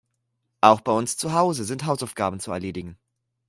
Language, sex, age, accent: German, male, under 19, Deutschland Deutsch